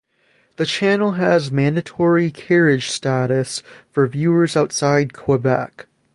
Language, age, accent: English, 19-29, United States English